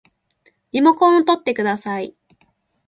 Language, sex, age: Japanese, female, 19-29